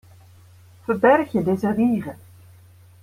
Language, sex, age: Western Frisian, female, 40-49